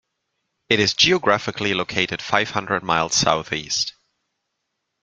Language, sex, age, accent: English, male, 30-39, England English